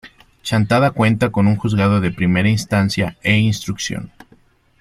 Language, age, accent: Spanish, 30-39, México